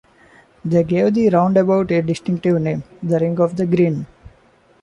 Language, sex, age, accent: English, male, 19-29, India and South Asia (India, Pakistan, Sri Lanka)